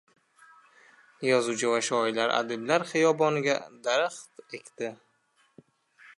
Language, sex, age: Uzbek, male, under 19